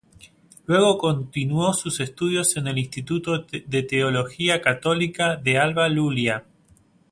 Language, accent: Spanish, Rioplatense: Argentina, Uruguay, este de Bolivia, Paraguay